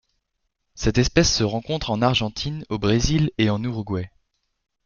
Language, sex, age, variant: French, male, 19-29, Français de métropole